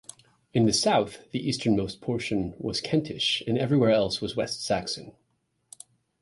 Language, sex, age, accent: English, male, 40-49, United States English